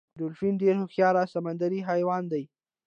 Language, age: Pashto, 19-29